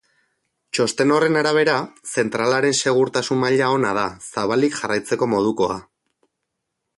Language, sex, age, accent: Basque, male, 30-39, Erdialdekoa edo Nafarra (Gipuzkoa, Nafarroa)